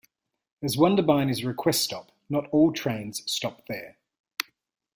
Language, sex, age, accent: English, male, 30-39, Australian English